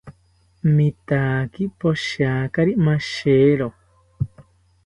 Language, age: South Ucayali Ashéninka, 30-39